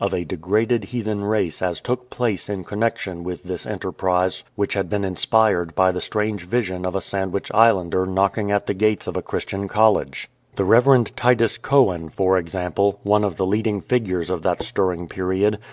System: none